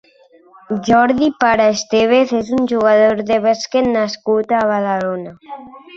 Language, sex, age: Catalan, male, under 19